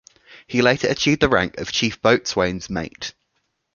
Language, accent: English, England English